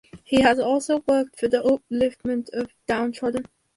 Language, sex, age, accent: English, female, under 19, England English